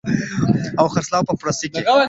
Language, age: Pashto, 19-29